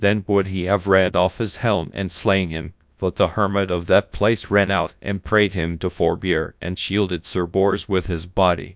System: TTS, GradTTS